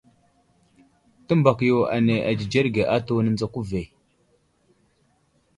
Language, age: Wuzlam, 19-29